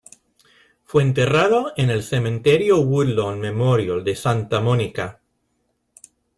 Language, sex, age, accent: Spanish, male, 40-49, España: Centro-Sur peninsular (Madrid, Toledo, Castilla-La Mancha)